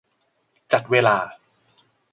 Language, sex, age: Thai, male, 40-49